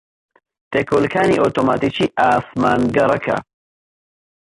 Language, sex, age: Central Kurdish, male, 30-39